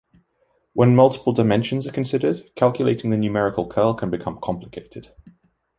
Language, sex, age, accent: English, male, 19-29, England English